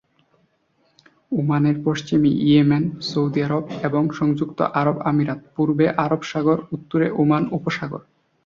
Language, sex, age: Bengali, male, 19-29